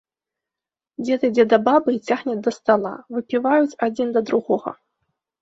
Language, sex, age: Belarusian, female, 40-49